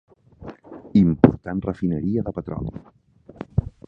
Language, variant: Catalan, Central